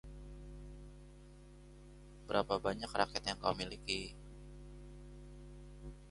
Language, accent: Indonesian, Indonesia